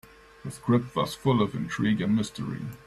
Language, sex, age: English, male, 40-49